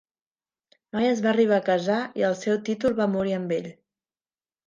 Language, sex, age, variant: Catalan, female, 30-39, Central